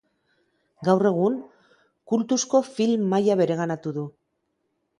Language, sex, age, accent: Basque, female, 40-49, Mendebalekoa (Araba, Bizkaia, Gipuzkoako mendebaleko herri batzuk)